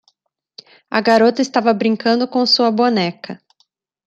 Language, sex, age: Portuguese, female, 30-39